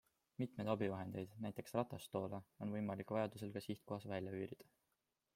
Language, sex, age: Estonian, male, 19-29